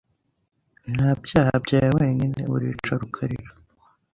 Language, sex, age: Kinyarwanda, male, under 19